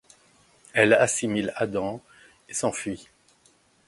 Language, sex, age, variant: French, male, 60-69, Français de métropole